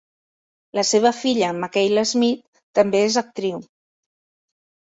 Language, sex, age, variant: Catalan, female, 50-59, Central